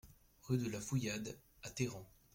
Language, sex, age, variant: French, male, under 19, Français de métropole